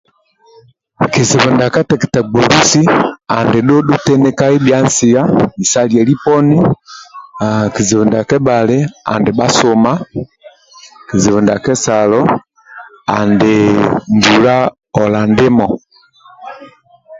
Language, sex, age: Amba (Uganda), male, 40-49